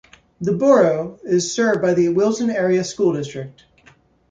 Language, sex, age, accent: English, male, 30-39, United States English